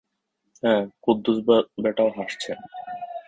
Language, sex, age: Bengali, male, 30-39